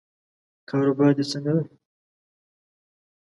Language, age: Pashto, 19-29